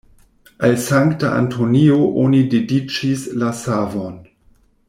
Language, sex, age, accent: Esperanto, male, 40-49, Internacia